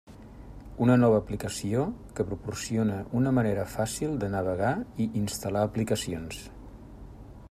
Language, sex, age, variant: Catalan, male, 50-59, Central